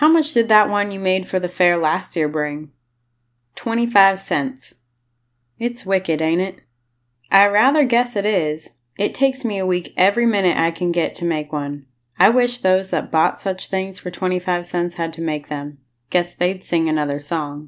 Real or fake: real